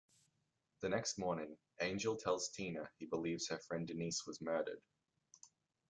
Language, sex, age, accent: English, male, under 19, Australian English